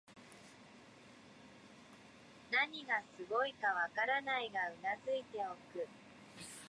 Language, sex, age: Japanese, male, 19-29